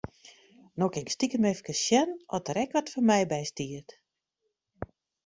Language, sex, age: Western Frisian, female, 50-59